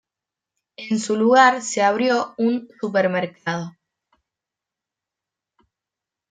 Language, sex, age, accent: Spanish, female, under 19, Rioplatense: Argentina, Uruguay, este de Bolivia, Paraguay